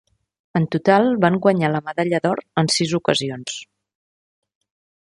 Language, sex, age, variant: Catalan, female, 30-39, Central